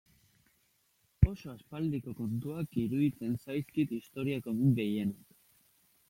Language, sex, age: Basque, male, 19-29